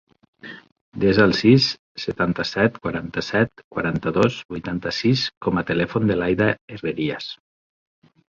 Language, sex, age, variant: Catalan, male, 30-39, Nord-Occidental